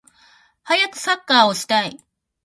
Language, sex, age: Japanese, female, 40-49